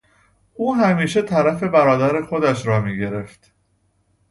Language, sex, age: Persian, male, 30-39